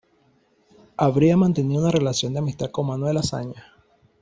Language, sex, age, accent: Spanish, male, 30-39, Caribe: Cuba, Venezuela, Puerto Rico, República Dominicana, Panamá, Colombia caribeña, México caribeño, Costa del golfo de México